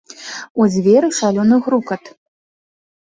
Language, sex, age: Belarusian, female, 19-29